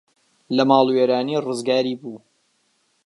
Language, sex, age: Central Kurdish, male, 19-29